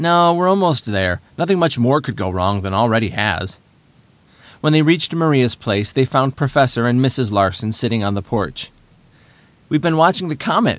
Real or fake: real